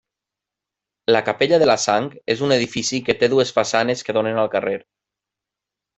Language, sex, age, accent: Catalan, male, 30-39, valencià